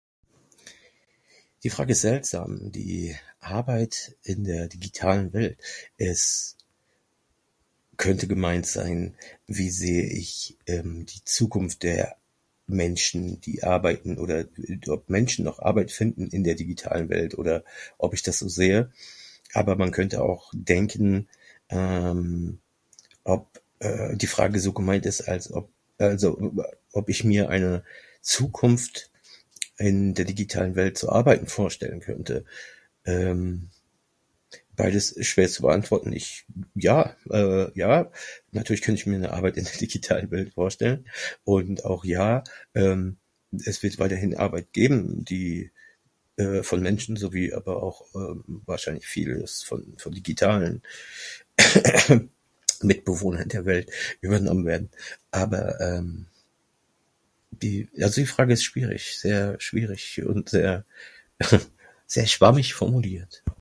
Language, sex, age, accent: German, male, 40-49, Deutschland Deutsch